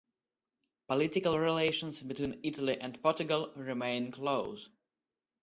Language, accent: English, Russian; Slavic